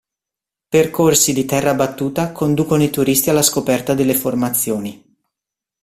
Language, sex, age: Italian, male, 19-29